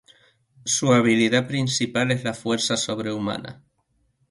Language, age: Spanish, 19-29